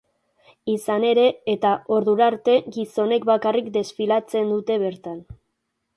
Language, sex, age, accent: Basque, female, 19-29, Erdialdekoa edo Nafarra (Gipuzkoa, Nafarroa)